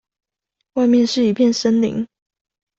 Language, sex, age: Chinese, female, under 19